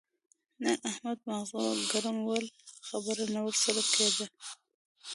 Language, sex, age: Pashto, female, 19-29